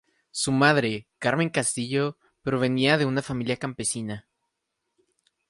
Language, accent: Spanish, México